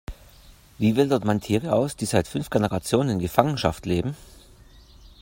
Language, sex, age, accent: German, male, 40-49, Deutschland Deutsch